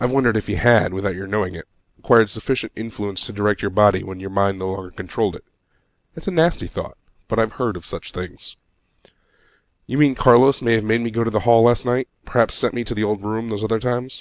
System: none